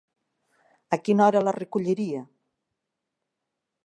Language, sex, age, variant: Catalan, female, 60-69, Nord-Occidental